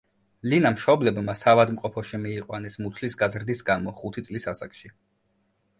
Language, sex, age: Georgian, male, 19-29